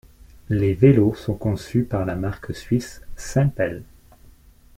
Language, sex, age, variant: French, male, 30-39, Français de métropole